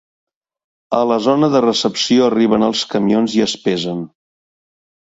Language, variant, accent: Catalan, Central, central